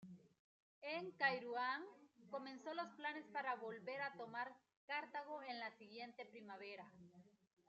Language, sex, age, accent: Spanish, female, 30-39, América central